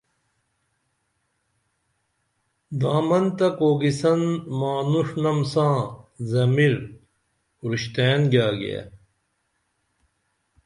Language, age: Dameli, 40-49